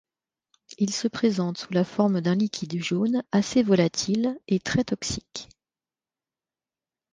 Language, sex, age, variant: French, female, 40-49, Français de métropole